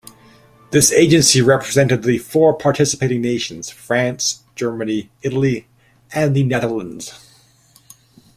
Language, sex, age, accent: English, male, 40-49, Canadian English